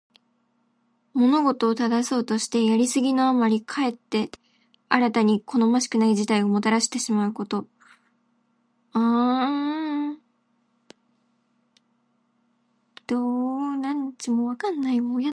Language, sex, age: Japanese, female, under 19